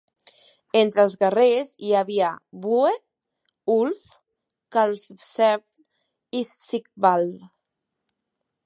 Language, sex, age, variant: Catalan, female, 19-29, Central